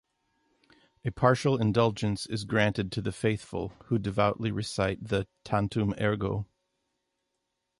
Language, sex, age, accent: English, male, 40-49, United States English